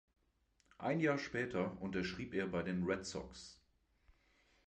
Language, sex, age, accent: German, male, 30-39, Deutschland Deutsch